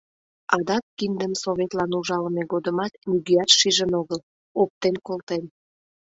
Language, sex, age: Mari, female, 30-39